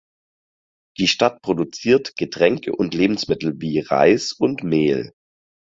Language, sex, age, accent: German, male, 19-29, Deutschland Deutsch